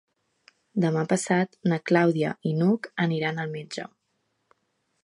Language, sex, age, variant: Catalan, female, 19-29, Central